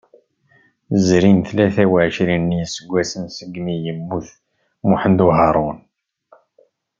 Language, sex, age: Kabyle, male, 30-39